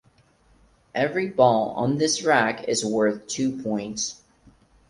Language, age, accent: English, under 19, United States English